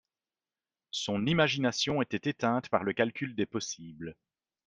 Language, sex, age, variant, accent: French, male, 40-49, Français d'Europe, Français de Belgique